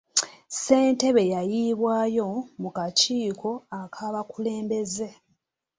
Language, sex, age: Ganda, female, 30-39